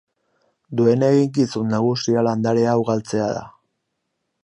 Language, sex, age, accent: Basque, male, 40-49, Mendebalekoa (Araba, Bizkaia, Gipuzkoako mendebaleko herri batzuk)